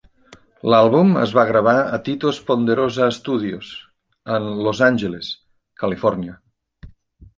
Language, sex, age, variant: Catalan, male, 40-49, Central